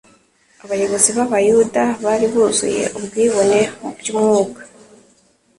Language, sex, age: Kinyarwanda, female, 19-29